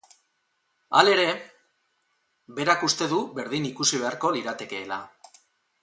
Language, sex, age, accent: Basque, male, 40-49, Mendebalekoa (Araba, Bizkaia, Gipuzkoako mendebaleko herri batzuk)